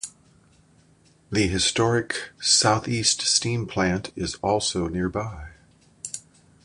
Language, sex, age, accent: English, male, 60-69, United States English